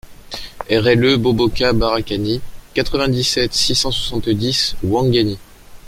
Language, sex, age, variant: French, male, 30-39, Français de métropole